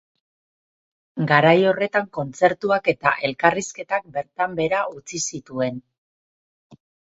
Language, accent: Basque, Erdialdekoa edo Nafarra (Gipuzkoa, Nafarroa)